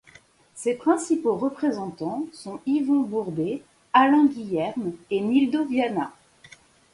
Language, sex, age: French, female, 30-39